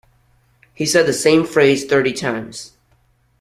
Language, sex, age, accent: English, male, under 19, United States English